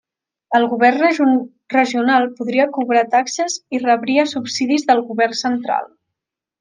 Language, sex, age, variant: Catalan, female, under 19, Central